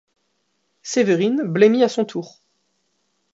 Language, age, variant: French, 19-29, Français de métropole